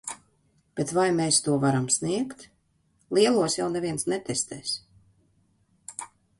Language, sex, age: Latvian, female, 40-49